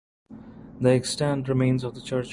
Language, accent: English, India and South Asia (India, Pakistan, Sri Lanka)